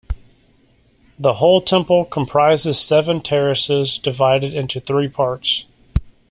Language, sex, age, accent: English, male, 19-29, United States English